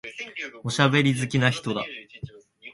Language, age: Japanese, 19-29